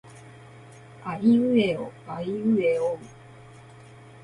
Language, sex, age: Japanese, female, 19-29